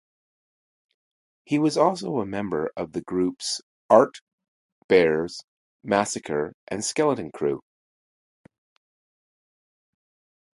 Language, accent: English, Canadian English